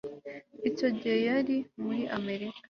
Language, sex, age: Kinyarwanda, female, 19-29